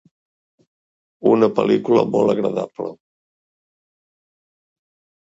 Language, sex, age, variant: Catalan, male, 50-59, Central